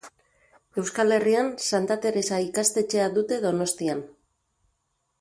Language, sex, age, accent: Basque, female, 40-49, Mendebalekoa (Araba, Bizkaia, Gipuzkoako mendebaleko herri batzuk)